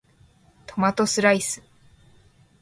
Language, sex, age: Japanese, female, 19-29